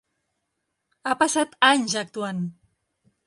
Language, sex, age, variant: Catalan, female, 40-49, Central